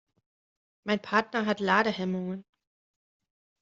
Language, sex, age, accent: German, female, 30-39, Deutschland Deutsch